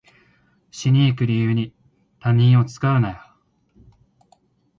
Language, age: Japanese, 19-29